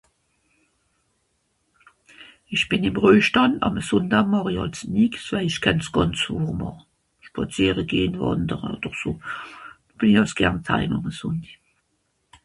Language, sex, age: Swiss German, female, 60-69